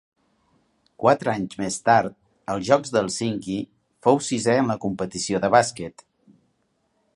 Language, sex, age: Catalan, male, 60-69